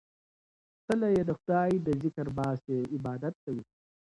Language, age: Pashto, 19-29